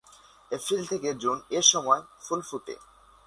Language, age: Bengali, 19-29